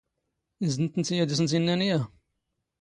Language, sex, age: Standard Moroccan Tamazight, male, 30-39